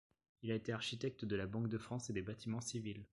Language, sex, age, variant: French, male, 30-39, Français de métropole